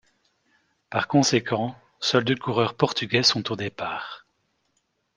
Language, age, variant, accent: French, 30-39, Français d'Europe, Français de Belgique